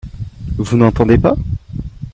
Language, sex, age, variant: French, male, 19-29, Français de métropole